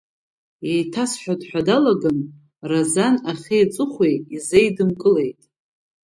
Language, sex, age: Abkhazian, female, 40-49